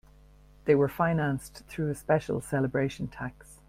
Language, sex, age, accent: English, female, 50-59, Irish English